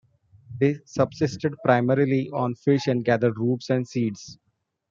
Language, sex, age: English, male, 40-49